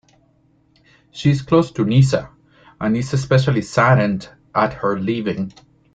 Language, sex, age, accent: English, male, 40-49, Canadian English